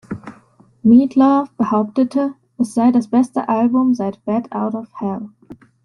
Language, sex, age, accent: German, female, 19-29, Deutschland Deutsch